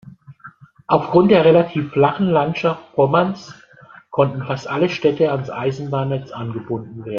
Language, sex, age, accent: German, male, 50-59, Deutschland Deutsch